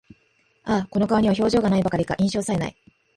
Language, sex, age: Japanese, female, 19-29